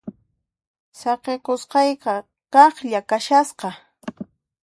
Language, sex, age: Puno Quechua, female, 30-39